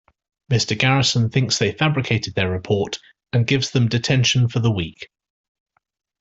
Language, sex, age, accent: English, male, 40-49, England English